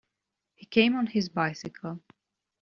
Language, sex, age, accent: English, female, 30-39, United States English